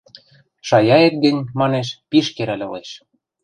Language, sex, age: Western Mari, male, 19-29